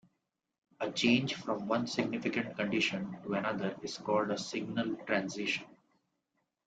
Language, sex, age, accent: English, male, 19-29, India and South Asia (India, Pakistan, Sri Lanka)